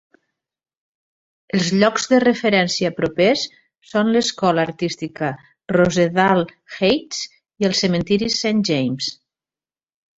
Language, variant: Catalan, Nord-Occidental